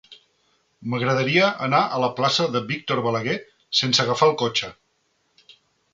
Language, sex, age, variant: Catalan, male, 40-49, Central